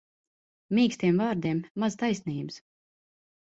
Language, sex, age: Latvian, female, 30-39